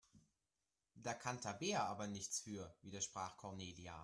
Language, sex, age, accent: German, male, under 19, Deutschland Deutsch